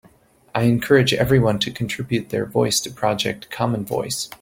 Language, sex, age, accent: English, male, 40-49, United States English